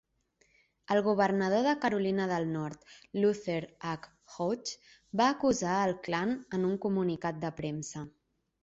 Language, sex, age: Catalan, female, 30-39